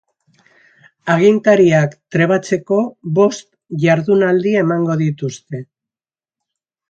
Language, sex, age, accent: Basque, male, 50-59, Mendebalekoa (Araba, Bizkaia, Gipuzkoako mendebaleko herri batzuk)